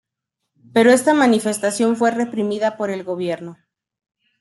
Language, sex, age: Spanish, female, 40-49